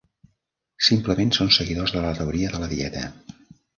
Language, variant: Catalan, Central